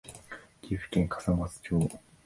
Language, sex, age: Japanese, male, 19-29